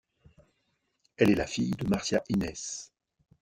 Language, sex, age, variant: French, male, 50-59, Français de métropole